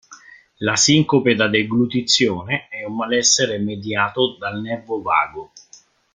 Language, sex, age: Italian, male, 50-59